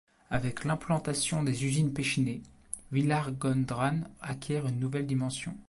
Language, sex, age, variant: French, male, 19-29, Français de métropole